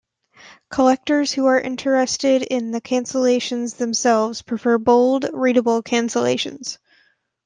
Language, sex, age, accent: English, female, 19-29, United States English